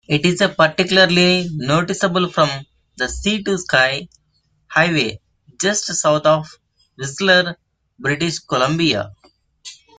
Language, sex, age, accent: English, male, 19-29, India and South Asia (India, Pakistan, Sri Lanka)